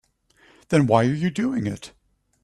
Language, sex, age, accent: English, male, 40-49, United States English